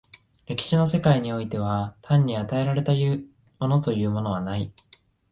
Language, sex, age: Japanese, male, 19-29